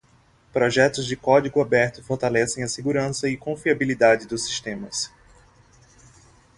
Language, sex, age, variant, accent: Portuguese, male, 19-29, Portuguese (Brasil), Nordestino